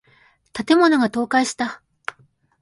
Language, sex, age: Japanese, female, 19-29